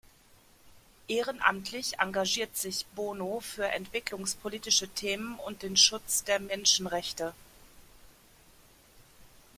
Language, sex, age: German, female, 40-49